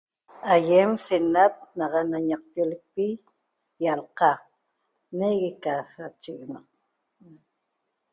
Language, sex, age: Toba, female, 50-59